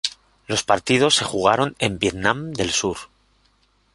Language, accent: Spanish, España: Centro-Sur peninsular (Madrid, Toledo, Castilla-La Mancha)